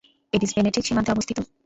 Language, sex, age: Bengali, male, 19-29